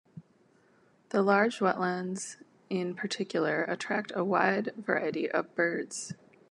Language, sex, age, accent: English, female, 30-39, United States English